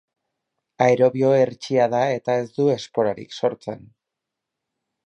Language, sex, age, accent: Basque, male, 30-39, Mendebalekoa (Araba, Bizkaia, Gipuzkoako mendebaleko herri batzuk)